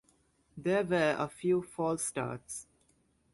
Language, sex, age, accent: English, male, 19-29, England English